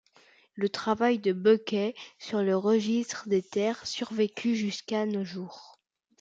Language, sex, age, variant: French, male, under 19, Français de métropole